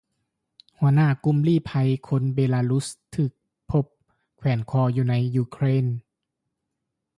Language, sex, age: Lao, male, 30-39